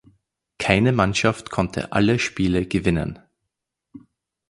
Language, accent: German, Österreichisches Deutsch